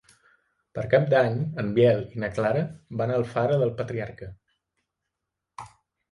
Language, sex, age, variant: Catalan, male, 19-29, Central